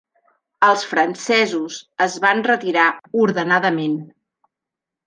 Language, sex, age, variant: Catalan, female, 50-59, Central